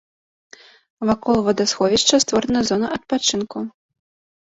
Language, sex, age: Belarusian, female, 30-39